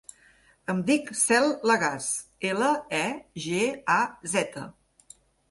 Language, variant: Catalan, Central